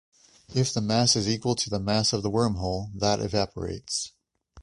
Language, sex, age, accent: English, male, 30-39, United States English